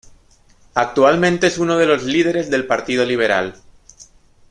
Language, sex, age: Spanish, male, 40-49